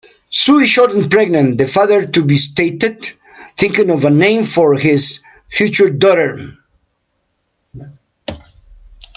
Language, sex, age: English, male, 70-79